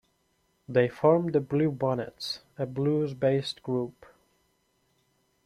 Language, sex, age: English, male, 19-29